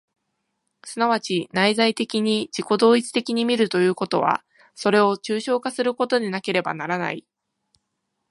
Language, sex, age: Japanese, female, 19-29